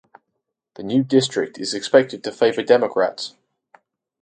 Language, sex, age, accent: English, male, under 19, England English